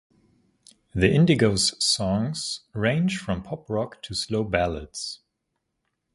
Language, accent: English, United States English